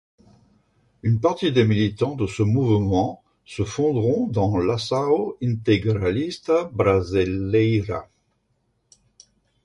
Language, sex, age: French, male, 60-69